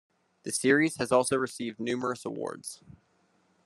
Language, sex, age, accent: English, male, 30-39, United States English